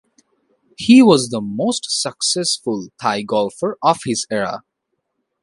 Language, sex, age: English, male, 19-29